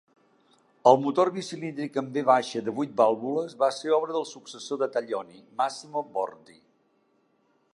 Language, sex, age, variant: Catalan, male, 60-69, Central